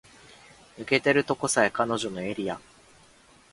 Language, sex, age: Japanese, male, 19-29